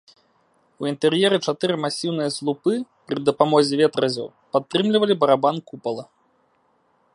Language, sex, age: Belarusian, male, 19-29